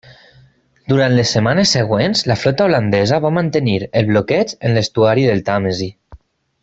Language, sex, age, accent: Catalan, male, 30-39, valencià; valencià meridional